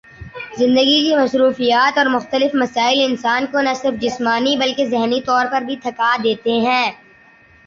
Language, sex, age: Urdu, male, 40-49